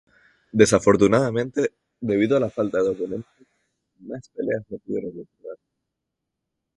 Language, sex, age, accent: Spanish, male, 19-29, España: Islas Canarias